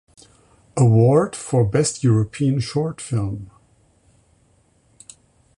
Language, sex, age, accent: German, male, 60-69, Deutschland Deutsch